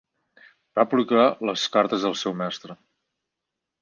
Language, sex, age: Catalan, male, 40-49